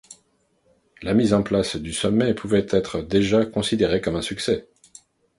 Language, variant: French, Français de métropole